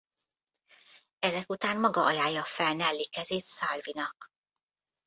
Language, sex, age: Hungarian, female, 50-59